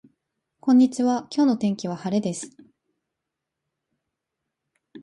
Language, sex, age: Japanese, female, 19-29